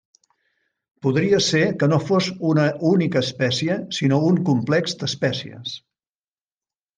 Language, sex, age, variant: Catalan, male, 70-79, Central